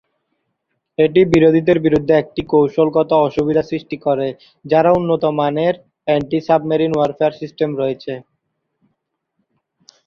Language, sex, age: Bengali, male, 19-29